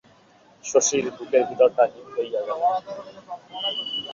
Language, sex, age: Bengali, male, 19-29